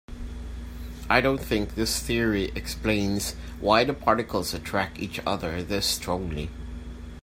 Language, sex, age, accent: English, male, 40-49, Filipino